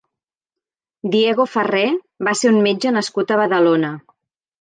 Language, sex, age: Catalan, female, 50-59